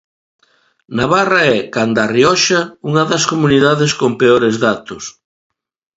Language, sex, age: Galician, male, 50-59